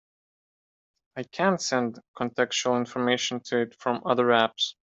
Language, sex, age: English, male, 19-29